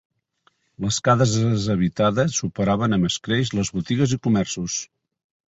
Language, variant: Catalan, Nord-Occidental